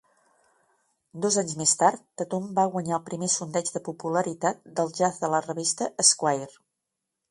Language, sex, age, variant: Catalan, female, 50-59, Nord-Occidental